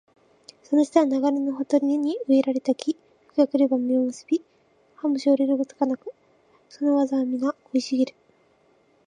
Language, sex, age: Japanese, female, 19-29